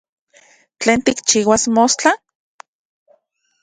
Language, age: Central Puebla Nahuatl, 30-39